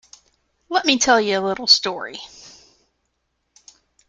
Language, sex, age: English, female, 40-49